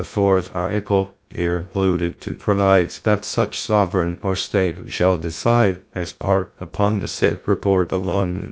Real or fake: fake